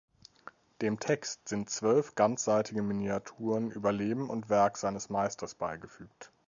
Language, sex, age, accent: German, male, 30-39, Deutschland Deutsch